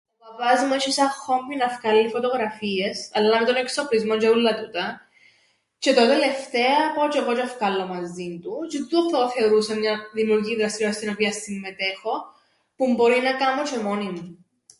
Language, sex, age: Greek, female, 19-29